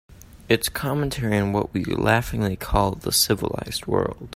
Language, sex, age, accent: English, male, under 19, United States English